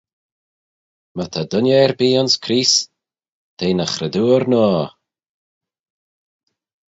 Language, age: Manx, 40-49